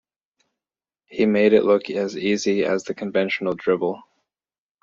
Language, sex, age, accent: English, male, 30-39, Canadian English